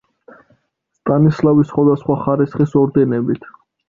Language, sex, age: Georgian, male, 19-29